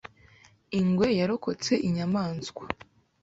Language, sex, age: Kinyarwanda, female, 19-29